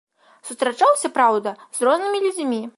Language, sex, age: Belarusian, female, 19-29